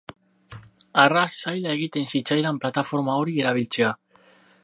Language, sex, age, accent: Basque, male, 19-29, Mendebalekoa (Araba, Bizkaia, Gipuzkoako mendebaleko herri batzuk)